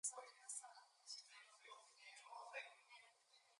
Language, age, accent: English, 19-29, United States English